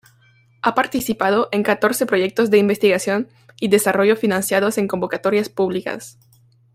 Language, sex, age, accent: Spanish, female, 19-29, México